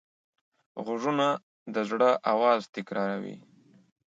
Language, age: Pashto, 19-29